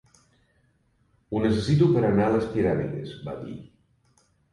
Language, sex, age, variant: Catalan, male, 50-59, Septentrional